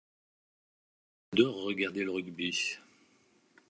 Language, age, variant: French, 70-79, Français de métropole